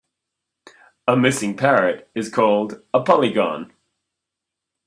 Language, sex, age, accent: English, male, 40-49, United States English